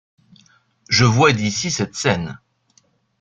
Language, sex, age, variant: French, male, 40-49, Français de métropole